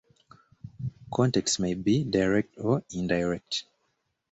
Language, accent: English, United States English